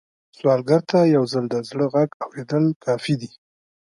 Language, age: Pashto, 19-29